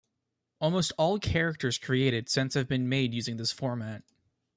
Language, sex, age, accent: English, male, under 19, United States English